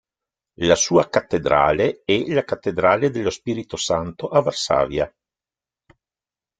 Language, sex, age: Italian, male, 60-69